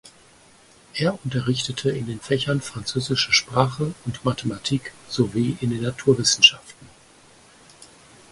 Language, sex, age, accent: German, male, 50-59, Deutschland Deutsch